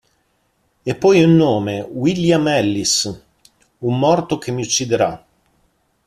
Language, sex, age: Italian, male, 40-49